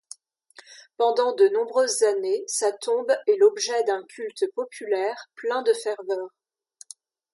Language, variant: French, Français de métropole